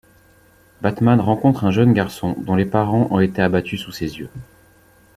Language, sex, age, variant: French, male, 40-49, Français de métropole